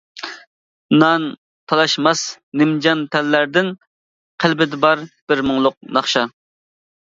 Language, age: Uyghur, 19-29